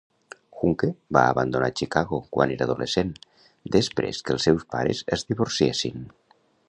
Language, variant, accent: Catalan, Nord-Occidental, nord-occidental